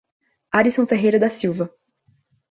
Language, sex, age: Portuguese, female, 19-29